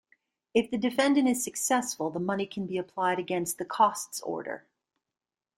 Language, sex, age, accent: English, female, 40-49, United States English